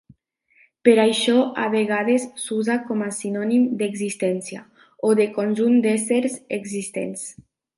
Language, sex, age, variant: Catalan, female, 19-29, Nord-Occidental